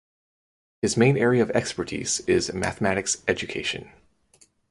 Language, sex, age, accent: English, male, 19-29, United States English